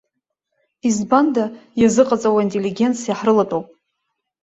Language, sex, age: Abkhazian, female, 30-39